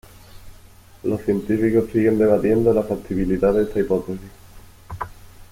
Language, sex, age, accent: Spanish, male, 19-29, España: Sur peninsular (Andalucia, Extremadura, Murcia)